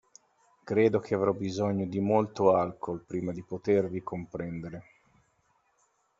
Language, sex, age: Italian, male, 40-49